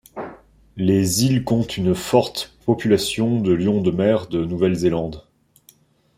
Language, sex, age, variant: French, male, 19-29, Français de métropole